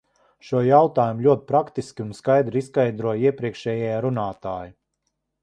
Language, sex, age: Latvian, male, 50-59